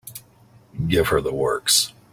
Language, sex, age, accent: English, male, 40-49, United States English